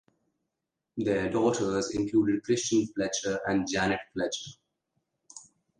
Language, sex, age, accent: English, male, under 19, United States English; England English; India and South Asia (India, Pakistan, Sri Lanka)